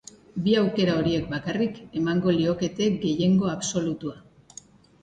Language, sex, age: Basque, female, 50-59